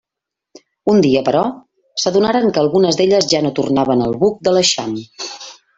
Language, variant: Catalan, Central